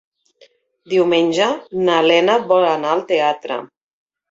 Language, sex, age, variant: Catalan, female, 50-59, Central